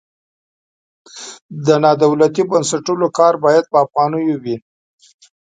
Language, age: Pashto, 40-49